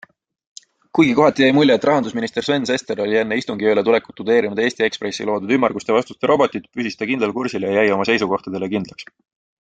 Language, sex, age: Estonian, male, 19-29